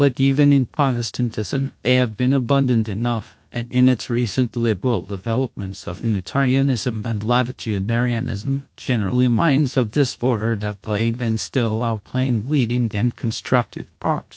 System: TTS, GlowTTS